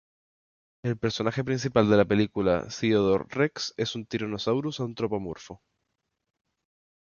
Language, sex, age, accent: Spanish, male, 19-29, España: Islas Canarias